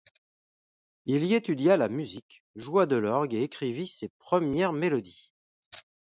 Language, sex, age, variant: French, male, 40-49, Français de métropole